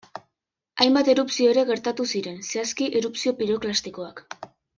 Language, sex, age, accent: Basque, female, under 19, Mendebalekoa (Araba, Bizkaia, Gipuzkoako mendebaleko herri batzuk)